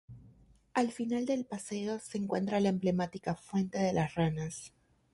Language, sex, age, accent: Spanish, female, 19-29, Caribe: Cuba, Venezuela, Puerto Rico, República Dominicana, Panamá, Colombia caribeña, México caribeño, Costa del golfo de México